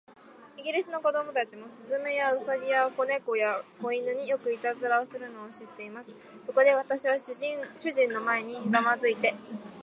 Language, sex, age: Japanese, female, 19-29